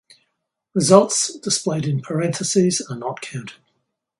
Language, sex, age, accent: English, male, 60-69, Australian English